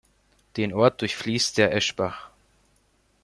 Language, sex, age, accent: German, male, under 19, Deutschland Deutsch